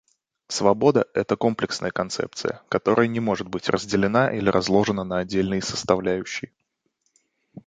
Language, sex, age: Russian, male, 19-29